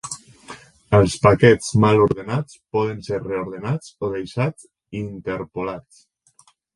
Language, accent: Catalan, valencià